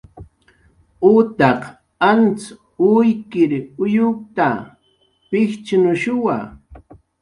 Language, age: Jaqaru, 40-49